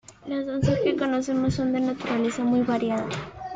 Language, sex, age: Spanish, female, under 19